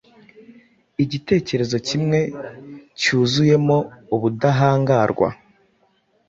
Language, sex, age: Kinyarwanda, male, 19-29